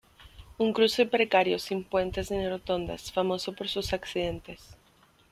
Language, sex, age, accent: Spanish, female, 19-29, México